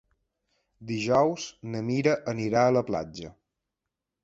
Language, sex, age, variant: Catalan, male, 30-39, Balear